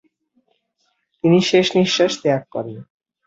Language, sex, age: Bengali, male, 19-29